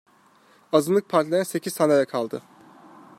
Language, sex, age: Turkish, male, 19-29